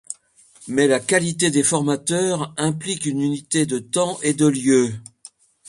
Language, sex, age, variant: French, male, 70-79, Français de métropole